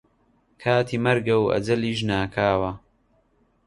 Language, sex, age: Central Kurdish, male, 19-29